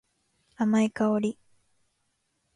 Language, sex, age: Japanese, female, 19-29